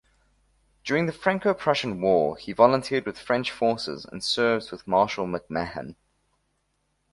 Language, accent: English, Southern African (South Africa, Zimbabwe, Namibia)